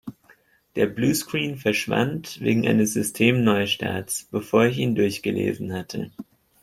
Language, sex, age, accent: German, male, 19-29, Deutschland Deutsch